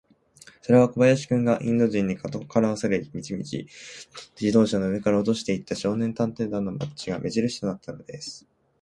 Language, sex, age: Japanese, male, 19-29